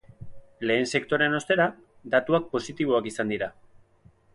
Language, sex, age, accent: Basque, male, 30-39, Mendebalekoa (Araba, Bizkaia, Gipuzkoako mendebaleko herri batzuk)